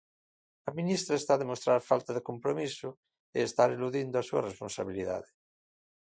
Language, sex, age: Galician, male, 50-59